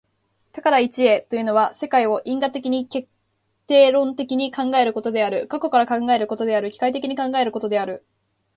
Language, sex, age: Japanese, female, 19-29